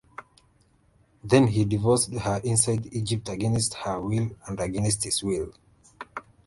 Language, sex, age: English, male, 19-29